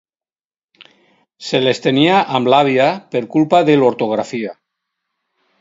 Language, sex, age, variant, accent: Catalan, male, 50-59, Valencià meridional, valencià